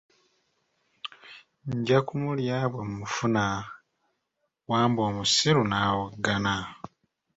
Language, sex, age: Ganda, male, 19-29